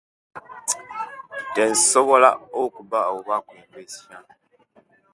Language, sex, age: Kenyi, male, under 19